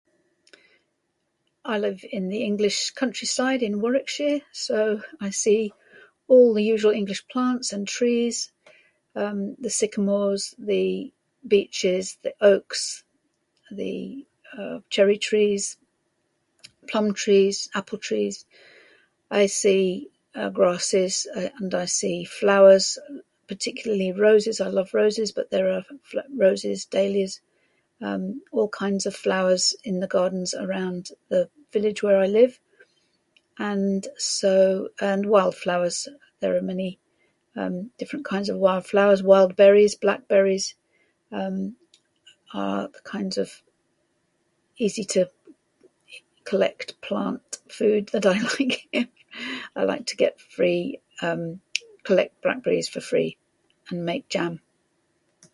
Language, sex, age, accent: English, female, 60-69, England English